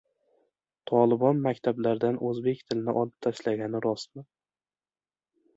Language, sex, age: Uzbek, male, 19-29